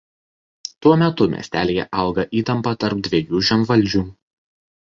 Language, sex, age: Lithuanian, male, 19-29